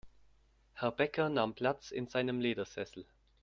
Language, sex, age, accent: German, male, under 19, Deutschland Deutsch